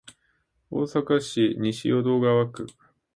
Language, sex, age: Japanese, male, 50-59